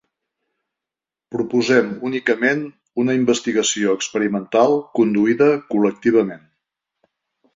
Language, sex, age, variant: Catalan, male, 50-59, Nord-Occidental